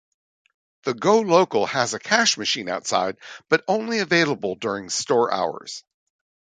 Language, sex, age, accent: English, male, 50-59, United States English